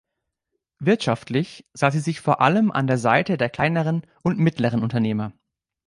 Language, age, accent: German, 19-29, Deutschland Deutsch